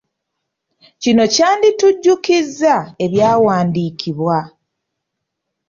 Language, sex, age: Ganda, female, 30-39